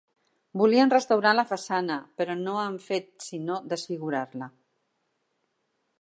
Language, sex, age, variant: Catalan, female, 60-69, Central